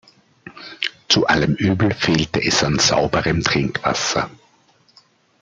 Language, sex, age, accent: German, male, 40-49, Österreichisches Deutsch